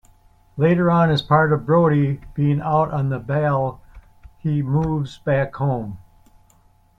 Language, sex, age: English, male, 70-79